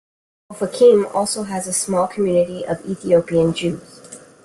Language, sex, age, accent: English, female, 30-39, United States English